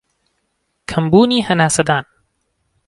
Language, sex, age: Central Kurdish, male, 19-29